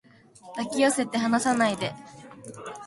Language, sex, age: Japanese, female, 19-29